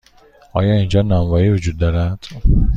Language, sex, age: Persian, male, 30-39